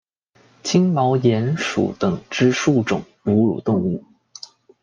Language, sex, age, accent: Chinese, male, 19-29, 出生地：广东省